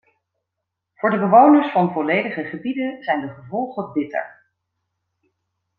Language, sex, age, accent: Dutch, female, 40-49, Nederlands Nederlands